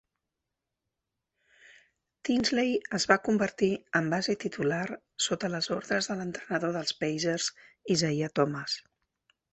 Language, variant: Catalan, Central